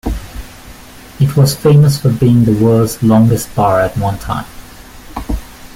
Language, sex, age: English, male, 19-29